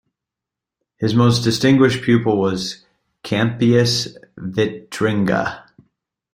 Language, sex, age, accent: English, male, 30-39, United States English